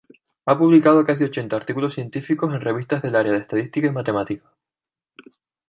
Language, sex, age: Spanish, female, 19-29